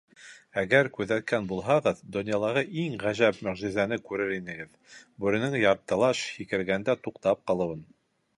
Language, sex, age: Bashkir, male, 40-49